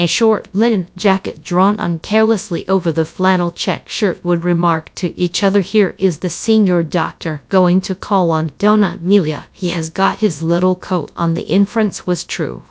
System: TTS, GradTTS